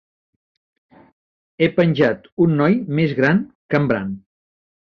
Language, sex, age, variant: Catalan, male, 60-69, Central